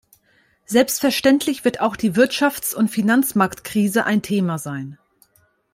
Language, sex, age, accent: German, female, 30-39, Deutschland Deutsch